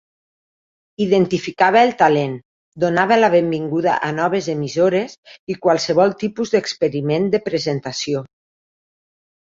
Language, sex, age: Catalan, female, 40-49